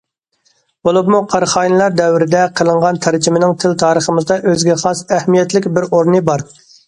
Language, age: Uyghur, 30-39